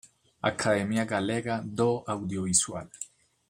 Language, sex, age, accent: Spanish, male, 19-29, Caribe: Cuba, Venezuela, Puerto Rico, República Dominicana, Panamá, Colombia caribeña, México caribeño, Costa del golfo de México